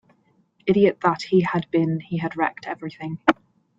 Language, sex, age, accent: English, female, 19-29, Irish English